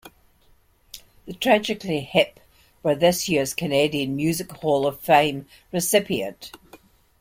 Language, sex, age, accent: English, female, 60-69, Scottish English